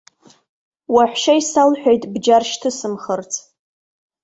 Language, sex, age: Abkhazian, female, 19-29